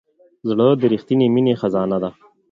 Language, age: Pashto, 30-39